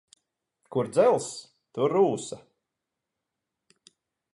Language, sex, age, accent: Latvian, male, 40-49, Rigas